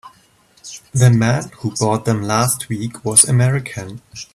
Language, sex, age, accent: English, male, 30-39, England English